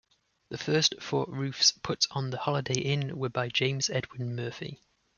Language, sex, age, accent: English, male, 30-39, England English